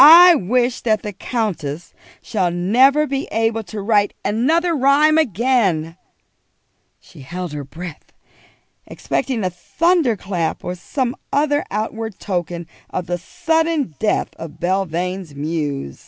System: none